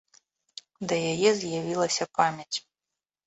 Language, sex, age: Belarusian, female, 30-39